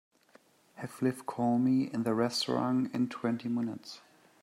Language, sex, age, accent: English, male, 30-39, Australian English